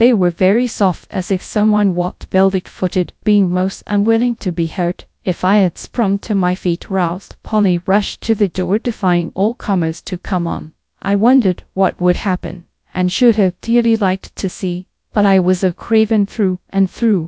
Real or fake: fake